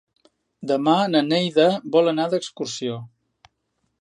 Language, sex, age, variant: Catalan, male, 60-69, Central